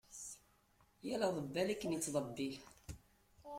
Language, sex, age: Kabyle, female, 80-89